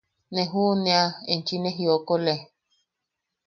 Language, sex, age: Yaqui, female, 30-39